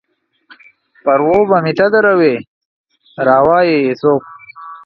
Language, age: Pashto, 19-29